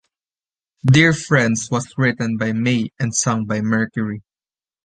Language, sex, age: English, male, 19-29